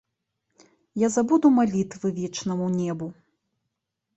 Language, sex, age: Belarusian, female, 19-29